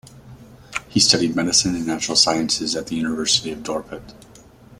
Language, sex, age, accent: English, male, 30-39, United States English